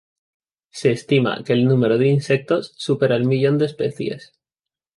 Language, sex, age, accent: Spanish, male, 19-29, España: Norte peninsular (Asturias, Castilla y León, Cantabria, País Vasco, Navarra, Aragón, La Rioja, Guadalajara, Cuenca)